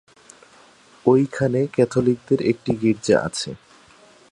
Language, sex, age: Bengali, male, 19-29